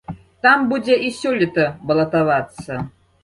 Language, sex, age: Belarusian, female, 60-69